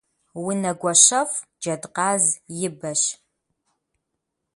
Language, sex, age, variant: Kabardian, female, 30-39, Адыгэбзэ (Къэбэрдей, Кирил, псоми зэдай)